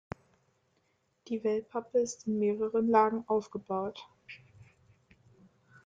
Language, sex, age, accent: German, female, 19-29, Deutschland Deutsch